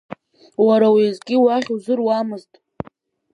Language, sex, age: Abkhazian, female, under 19